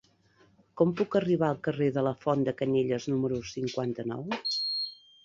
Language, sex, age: Catalan, female, 50-59